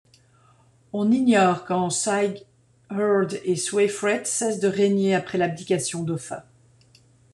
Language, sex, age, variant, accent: French, female, 40-49, Français d'Europe, Français de Belgique